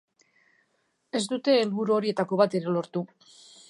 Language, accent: Basque, Mendebalekoa (Araba, Bizkaia, Gipuzkoako mendebaleko herri batzuk)